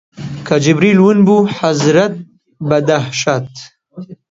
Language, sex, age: Central Kurdish, male, 19-29